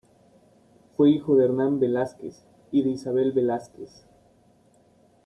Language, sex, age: Spanish, male, 19-29